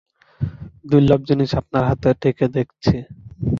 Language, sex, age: Bengali, male, 19-29